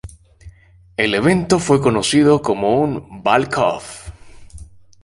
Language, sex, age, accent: Spanish, male, 19-29, Caribe: Cuba, Venezuela, Puerto Rico, República Dominicana, Panamá, Colombia caribeña, México caribeño, Costa del golfo de México